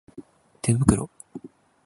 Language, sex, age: Japanese, male, under 19